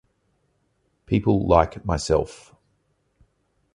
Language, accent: English, Australian English